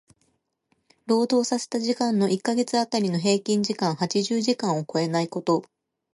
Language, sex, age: Japanese, female, 30-39